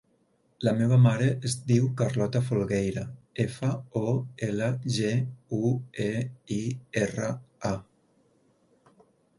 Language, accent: Catalan, valencià